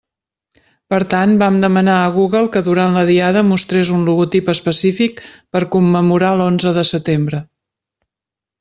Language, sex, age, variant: Catalan, female, 50-59, Central